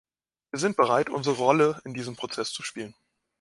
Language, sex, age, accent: German, male, 19-29, Deutschland Deutsch